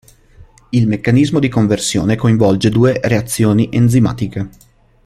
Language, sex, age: Italian, male, 19-29